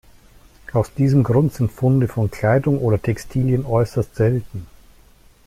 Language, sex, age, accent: German, male, 50-59, Deutschland Deutsch